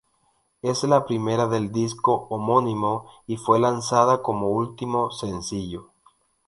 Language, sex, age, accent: Spanish, male, 19-29, Andino-Pacífico: Colombia, Perú, Ecuador, oeste de Bolivia y Venezuela andina